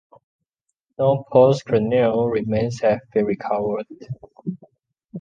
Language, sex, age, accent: English, male, 19-29, Malaysian English